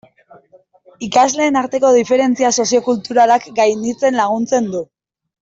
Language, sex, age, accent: Basque, female, 19-29, Mendebalekoa (Araba, Bizkaia, Gipuzkoako mendebaleko herri batzuk)